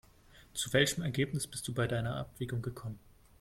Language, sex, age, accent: German, male, 19-29, Deutschland Deutsch